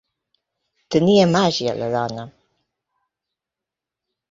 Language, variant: Catalan, Balear